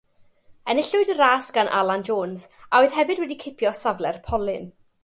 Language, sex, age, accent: Welsh, female, 19-29, Y Deyrnas Unedig Cymraeg